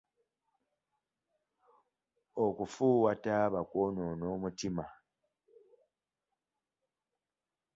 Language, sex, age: Ganda, male, 19-29